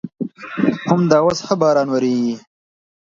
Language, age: Pashto, 19-29